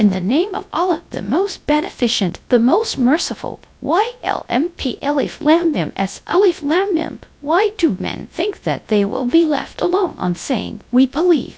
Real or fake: fake